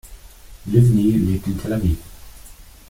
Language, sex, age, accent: German, male, 30-39, Deutschland Deutsch